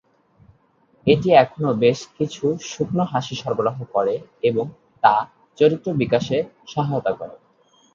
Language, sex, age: Bengali, male, 19-29